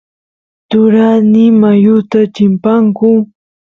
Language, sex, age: Santiago del Estero Quichua, female, 19-29